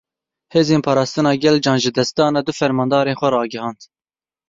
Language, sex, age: Kurdish, male, 19-29